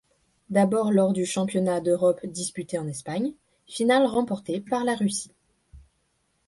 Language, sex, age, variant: French, female, 19-29, Français de métropole